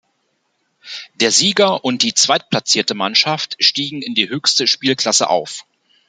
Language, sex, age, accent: German, male, 40-49, Deutschland Deutsch